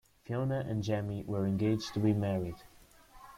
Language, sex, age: English, male, under 19